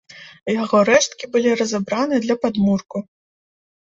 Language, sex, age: Belarusian, female, 30-39